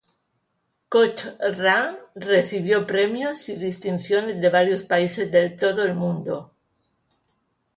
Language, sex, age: Spanish, female, 50-59